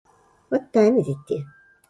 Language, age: English, 60-69